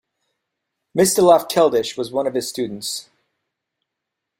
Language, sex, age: English, male, 50-59